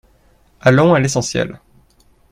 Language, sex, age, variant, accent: French, male, 19-29, Français d'Europe, Français de Suisse